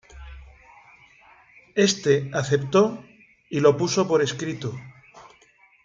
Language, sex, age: Spanish, male, 50-59